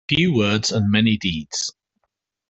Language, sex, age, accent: English, male, 40-49, England English